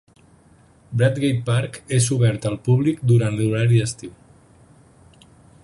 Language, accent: Catalan, central; valencià